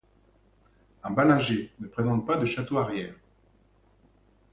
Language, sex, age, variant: French, male, 40-49, Français de métropole